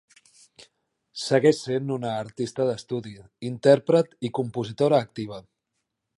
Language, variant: Catalan, Central